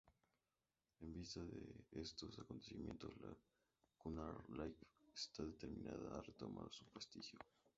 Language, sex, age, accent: Spanish, male, 19-29, México